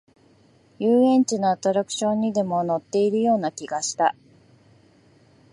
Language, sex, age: Japanese, female, 40-49